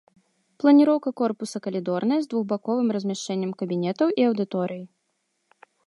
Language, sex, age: Belarusian, female, 19-29